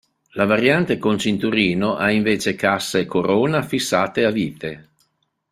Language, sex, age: Italian, male, 60-69